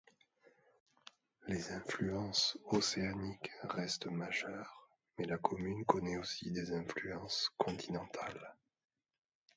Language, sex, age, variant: French, male, 30-39, Français de métropole